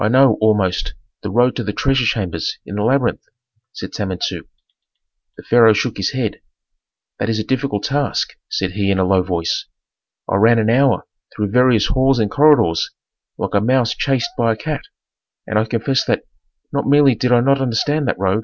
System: none